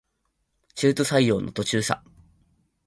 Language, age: Japanese, under 19